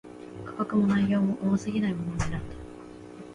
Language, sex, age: Japanese, female, 19-29